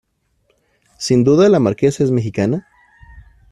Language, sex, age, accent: Spanish, male, 30-39, México